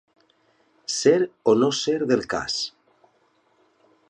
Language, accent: Catalan, valencià